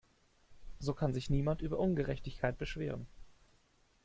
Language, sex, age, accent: German, male, 30-39, Deutschland Deutsch